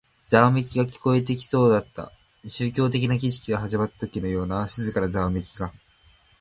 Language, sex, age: Japanese, male, 19-29